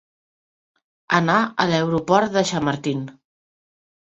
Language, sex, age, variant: Catalan, female, 40-49, Central